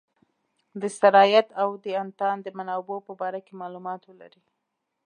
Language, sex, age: Pashto, female, 19-29